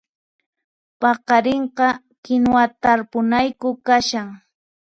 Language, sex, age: Puno Quechua, female, 19-29